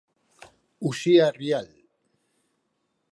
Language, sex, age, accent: Galician, male, 50-59, Normativo (estándar)